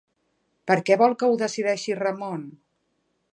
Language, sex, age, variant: Catalan, female, 40-49, Central